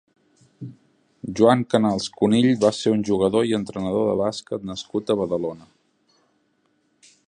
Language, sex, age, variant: Catalan, male, 30-39, Central